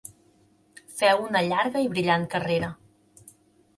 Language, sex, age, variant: Catalan, female, 30-39, Central